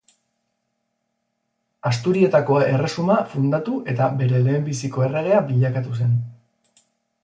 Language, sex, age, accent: Basque, male, 40-49, Mendebalekoa (Araba, Bizkaia, Gipuzkoako mendebaleko herri batzuk)